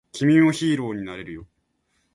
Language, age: Japanese, 19-29